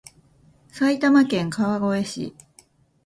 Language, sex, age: Japanese, female, 40-49